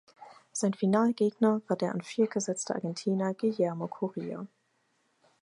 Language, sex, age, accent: German, female, 19-29, Deutschland Deutsch